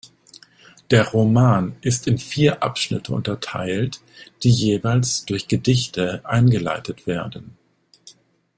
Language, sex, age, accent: German, male, 50-59, Deutschland Deutsch